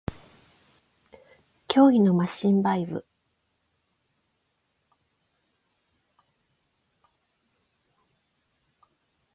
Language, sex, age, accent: Japanese, female, 50-59, 関西; 関東